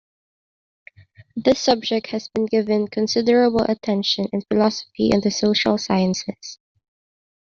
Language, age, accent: English, 19-29, Filipino